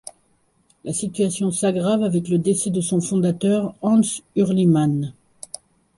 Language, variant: French, Français de métropole